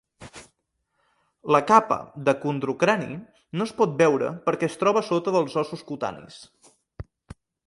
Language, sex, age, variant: Catalan, male, 19-29, Central